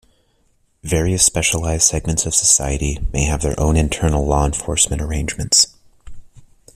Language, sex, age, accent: English, male, 30-39, United States English